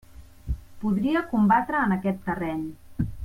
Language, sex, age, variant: Catalan, female, 30-39, Central